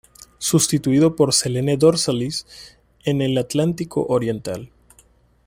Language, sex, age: Spanish, male, 30-39